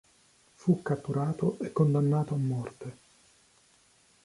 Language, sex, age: Italian, male, 40-49